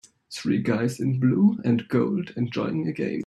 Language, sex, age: English, male, 19-29